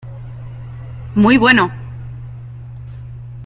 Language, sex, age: Spanish, female, 40-49